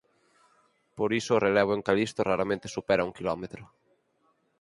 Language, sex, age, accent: Galician, male, 19-29, Normativo (estándar)